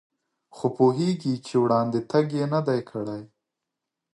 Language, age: Pashto, 30-39